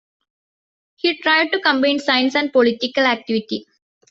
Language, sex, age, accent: English, female, 19-29, India and South Asia (India, Pakistan, Sri Lanka)